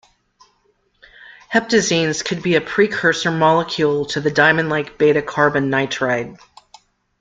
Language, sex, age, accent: English, female, 50-59, United States English